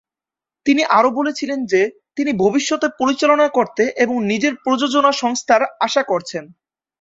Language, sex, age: Bengali, male, 19-29